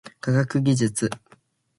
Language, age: Japanese, 19-29